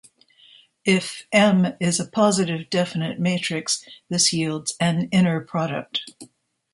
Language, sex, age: English, female, 60-69